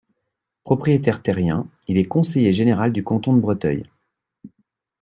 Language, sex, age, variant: French, male, 40-49, Français de métropole